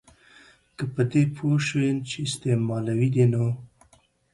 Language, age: Pashto, 19-29